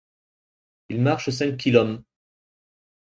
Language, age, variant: French, 30-39, Français de métropole